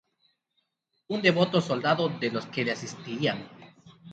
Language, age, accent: Spanish, 19-29, México